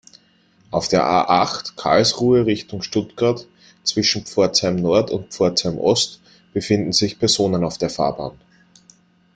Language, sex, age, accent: German, male, 19-29, Österreichisches Deutsch